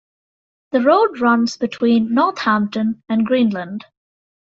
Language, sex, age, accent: English, female, 19-29, England English